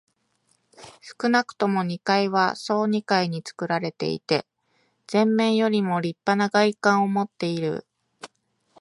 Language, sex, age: Japanese, female, 30-39